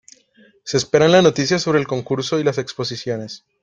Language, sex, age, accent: Spanish, male, 19-29, Andino-Pacífico: Colombia, Perú, Ecuador, oeste de Bolivia y Venezuela andina